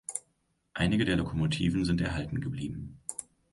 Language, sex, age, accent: German, male, 19-29, Deutschland Deutsch